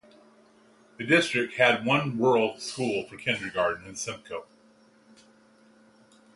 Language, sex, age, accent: English, male, 50-59, United States English